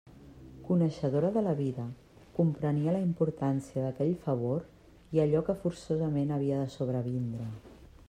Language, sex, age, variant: Catalan, female, 50-59, Central